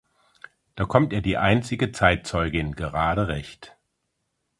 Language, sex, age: German, male, 50-59